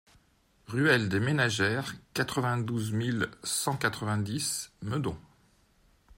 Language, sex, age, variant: French, male, 50-59, Français de métropole